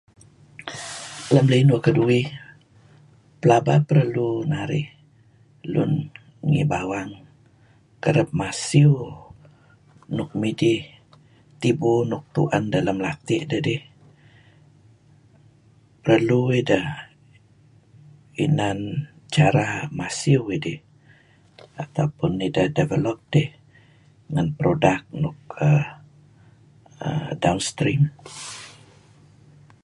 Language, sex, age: Kelabit, female, 60-69